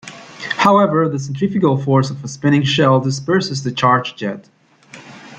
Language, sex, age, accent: English, male, 19-29, United States English